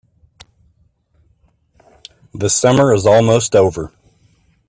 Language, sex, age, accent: English, male, 50-59, United States English